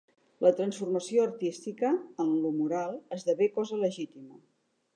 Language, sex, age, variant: Catalan, female, 60-69, Central